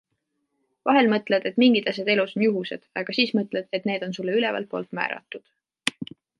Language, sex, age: Estonian, female, 19-29